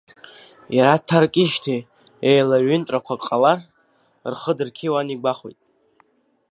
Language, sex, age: Abkhazian, female, 30-39